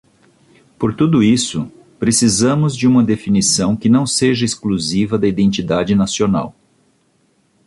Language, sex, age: Portuguese, male, 50-59